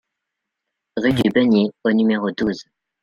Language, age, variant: French, 19-29, Français de métropole